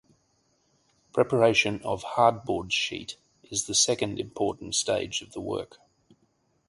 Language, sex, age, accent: English, male, 40-49, Australian English